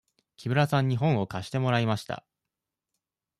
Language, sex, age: Japanese, male, 19-29